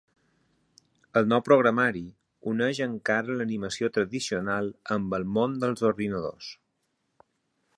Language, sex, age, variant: Catalan, male, 40-49, Balear